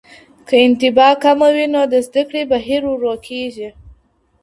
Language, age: Pashto, under 19